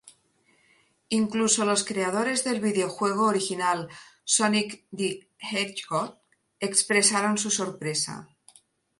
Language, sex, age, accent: Spanish, female, 50-59, España: Norte peninsular (Asturias, Castilla y León, Cantabria, País Vasco, Navarra, Aragón, La Rioja, Guadalajara, Cuenca)